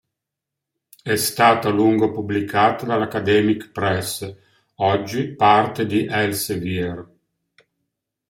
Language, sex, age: Italian, male, 60-69